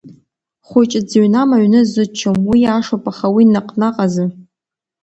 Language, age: Abkhazian, under 19